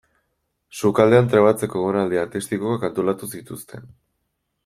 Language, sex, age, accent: Basque, male, 19-29, Erdialdekoa edo Nafarra (Gipuzkoa, Nafarroa)